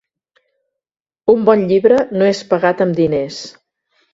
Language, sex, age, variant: Catalan, female, 60-69, Central